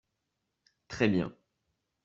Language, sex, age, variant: French, male, under 19, Français de métropole